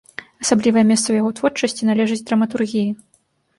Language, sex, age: Belarusian, female, 30-39